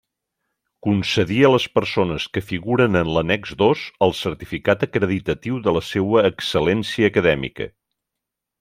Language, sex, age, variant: Catalan, male, 60-69, Central